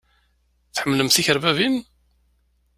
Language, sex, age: Kabyle, male, 40-49